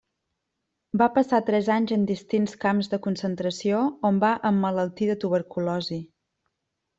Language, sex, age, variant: Catalan, female, 30-39, Central